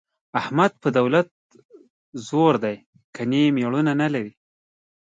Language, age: Pashto, 19-29